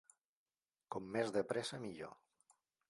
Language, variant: Catalan, Central